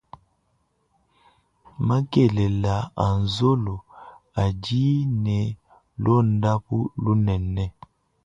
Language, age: Luba-Lulua, 19-29